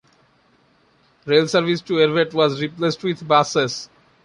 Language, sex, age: English, male, 19-29